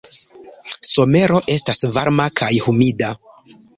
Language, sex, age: Esperanto, male, 19-29